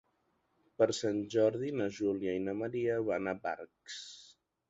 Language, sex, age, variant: Catalan, male, 19-29, Nord-Occidental